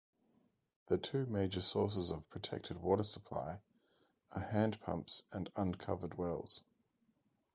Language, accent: English, Australian English